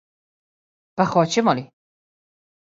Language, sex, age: Serbian, female, 50-59